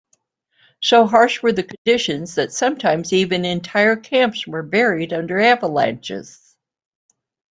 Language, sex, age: English, female, 70-79